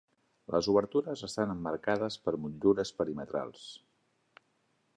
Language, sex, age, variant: Catalan, male, 40-49, Nord-Occidental